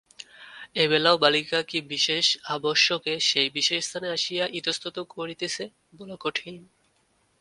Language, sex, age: Bengali, male, 19-29